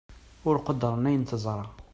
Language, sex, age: Kabyle, male, 30-39